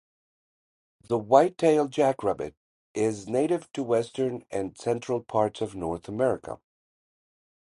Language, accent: English, United States English